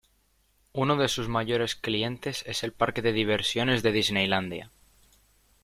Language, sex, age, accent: Spanish, male, 19-29, España: Norte peninsular (Asturias, Castilla y León, Cantabria, País Vasco, Navarra, Aragón, La Rioja, Guadalajara, Cuenca)